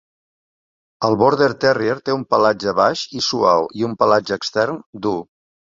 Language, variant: Catalan, Central